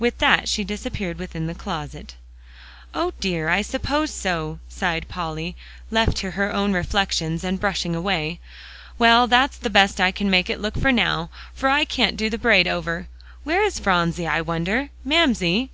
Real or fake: real